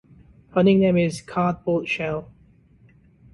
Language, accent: English, Australian English